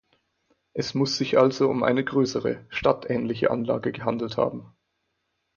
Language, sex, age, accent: German, male, 19-29, Deutschland Deutsch; Österreichisches Deutsch